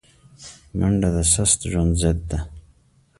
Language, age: Pashto, 19-29